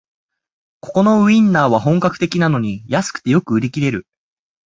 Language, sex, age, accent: Japanese, male, 19-29, 標準語